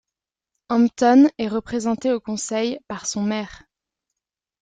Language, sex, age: French, female, 19-29